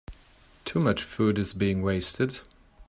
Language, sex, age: English, male, 50-59